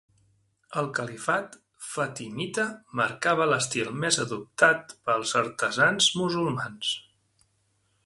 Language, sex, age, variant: Catalan, male, 40-49, Central